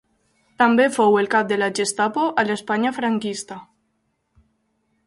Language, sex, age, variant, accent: Catalan, female, 19-29, Valencià meridional, valencià